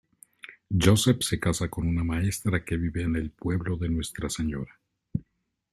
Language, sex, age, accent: Spanish, male, 50-59, México